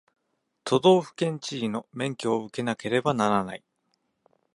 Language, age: Japanese, 40-49